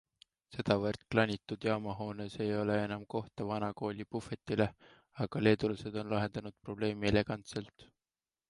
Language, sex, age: Estonian, male, 19-29